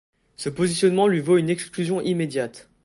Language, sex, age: French, male, 19-29